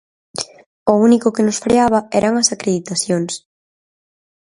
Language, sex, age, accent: Galician, female, under 19, Atlántico (seseo e gheada)